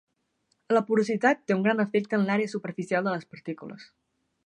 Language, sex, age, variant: Catalan, female, under 19, Central